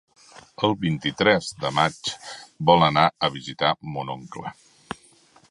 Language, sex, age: Catalan, male, 50-59